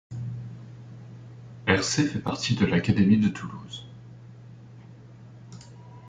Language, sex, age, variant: French, male, 19-29, Français de métropole